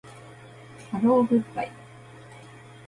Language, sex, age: Japanese, female, 19-29